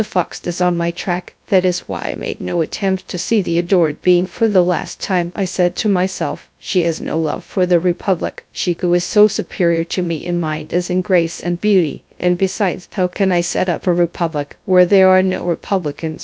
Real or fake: fake